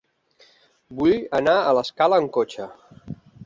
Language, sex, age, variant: Catalan, male, 40-49, Central